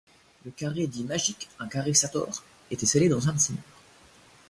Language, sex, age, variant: French, male, 19-29, Français de métropole